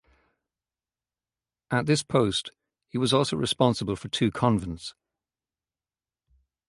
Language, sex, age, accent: English, male, 50-59, Irish English